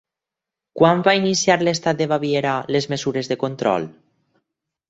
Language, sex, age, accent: Catalan, male, 19-29, valencià